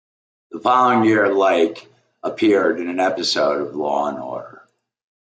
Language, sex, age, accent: English, male, 60-69, United States English